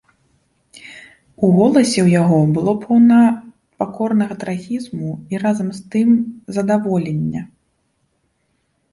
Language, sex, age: Belarusian, female, 30-39